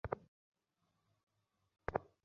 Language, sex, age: Bengali, male, 19-29